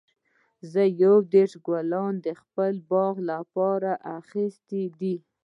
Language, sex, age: Pashto, female, 19-29